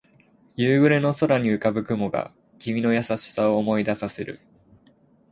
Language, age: Japanese, 19-29